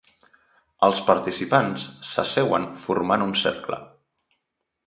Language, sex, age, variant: Catalan, male, 40-49, Central